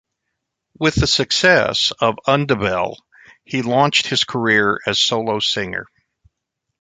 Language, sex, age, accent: English, male, 60-69, United States English